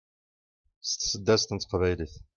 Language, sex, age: Kabyle, male, 50-59